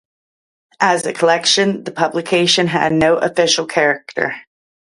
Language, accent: English, United States English; Dutch